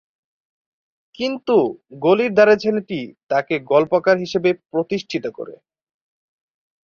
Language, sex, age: Bengali, male, 19-29